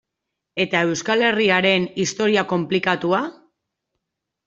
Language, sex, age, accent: Basque, female, 30-39, Erdialdekoa edo Nafarra (Gipuzkoa, Nafarroa)